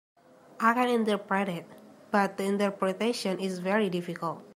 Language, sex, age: English, female, 19-29